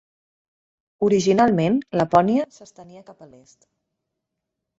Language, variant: Catalan, Central